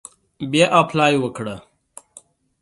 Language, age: Pashto, 30-39